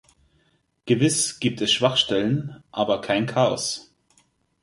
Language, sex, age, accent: German, male, 30-39, Deutschland Deutsch